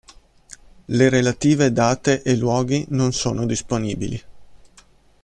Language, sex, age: Italian, male, 30-39